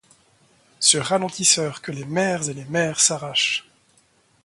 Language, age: French, 40-49